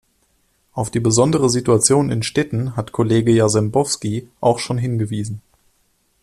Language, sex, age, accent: German, male, 19-29, Deutschland Deutsch